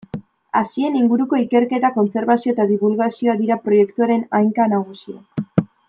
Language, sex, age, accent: Basque, female, 19-29, Mendebalekoa (Araba, Bizkaia, Gipuzkoako mendebaleko herri batzuk)